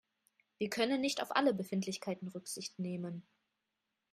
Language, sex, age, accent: German, female, 19-29, Deutschland Deutsch